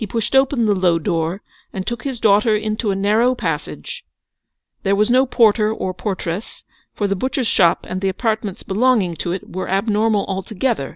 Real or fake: real